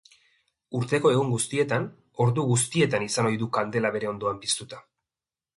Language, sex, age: Basque, male, 19-29